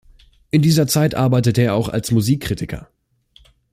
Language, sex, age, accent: German, male, under 19, Deutschland Deutsch